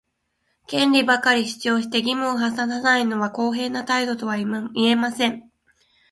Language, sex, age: Japanese, female, 19-29